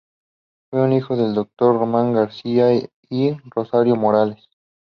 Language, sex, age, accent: Spanish, male, 19-29, México